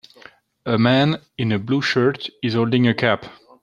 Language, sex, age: English, male, 30-39